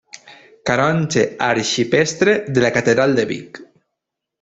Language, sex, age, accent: Catalan, male, 19-29, valencià